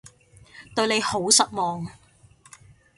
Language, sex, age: Cantonese, female, 50-59